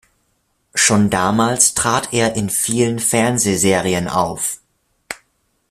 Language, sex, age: German, male, under 19